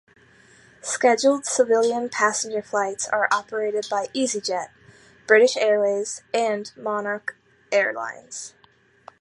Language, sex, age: English, female, 19-29